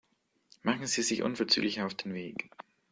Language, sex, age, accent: German, male, 19-29, Deutschland Deutsch